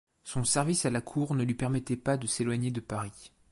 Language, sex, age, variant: French, male, 19-29, Français de métropole